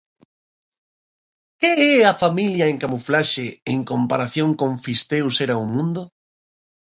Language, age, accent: Galician, 19-29, Normativo (estándar)